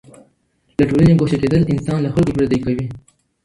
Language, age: Pashto, under 19